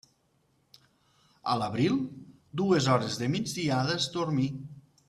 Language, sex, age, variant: Catalan, male, 40-49, Nord-Occidental